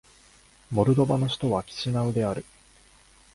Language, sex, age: Japanese, male, 30-39